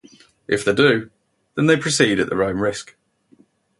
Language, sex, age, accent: English, male, 19-29, England English